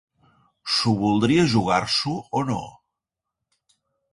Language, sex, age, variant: Catalan, male, 40-49, Central